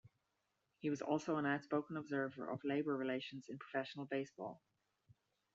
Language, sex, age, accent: English, female, 40-49, Irish English